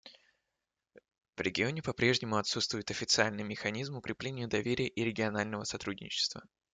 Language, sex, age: Russian, male, 19-29